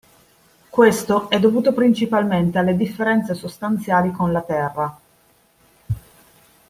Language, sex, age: Italian, female, 30-39